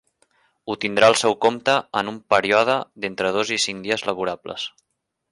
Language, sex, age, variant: Catalan, male, 19-29, Central